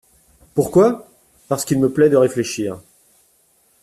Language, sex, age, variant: French, male, 50-59, Français de métropole